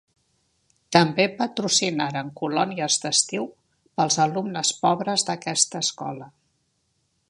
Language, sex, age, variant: Catalan, female, 70-79, Central